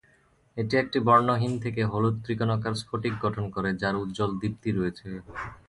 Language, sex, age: Bengali, male, 30-39